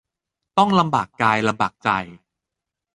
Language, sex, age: Thai, male, 40-49